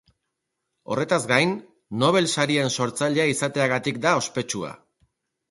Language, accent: Basque, Erdialdekoa edo Nafarra (Gipuzkoa, Nafarroa)